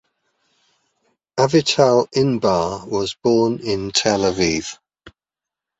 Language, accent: English, England English